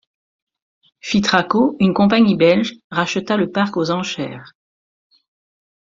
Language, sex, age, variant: French, female, 40-49, Français de métropole